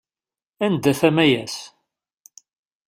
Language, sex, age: Kabyle, male, 50-59